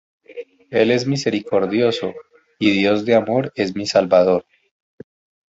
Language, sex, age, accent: Spanish, male, 30-39, Andino-Pacífico: Colombia, Perú, Ecuador, oeste de Bolivia y Venezuela andina